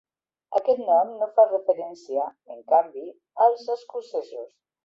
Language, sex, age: Catalan, female, 60-69